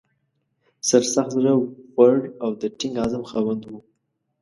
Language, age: Pashto, 19-29